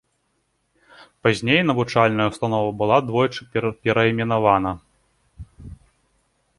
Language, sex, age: Belarusian, male, 19-29